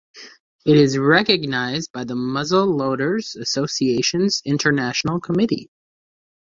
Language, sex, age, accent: English, male, 30-39, United States English